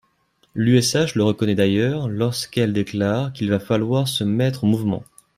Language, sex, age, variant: French, male, 19-29, Français de métropole